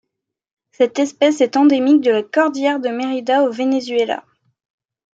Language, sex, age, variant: French, female, 19-29, Français de métropole